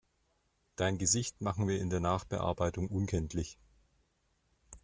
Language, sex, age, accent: German, male, 40-49, Deutschland Deutsch